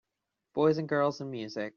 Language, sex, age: English, male, 19-29